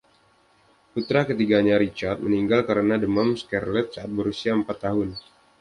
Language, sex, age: Indonesian, male, 19-29